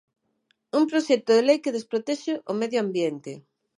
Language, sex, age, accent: Galician, female, 50-59, Atlántico (seseo e gheada)